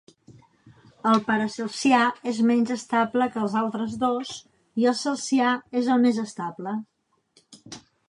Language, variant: Catalan, Central